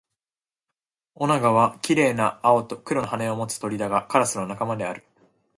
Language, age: Japanese, 19-29